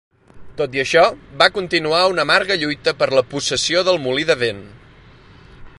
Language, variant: Catalan, Central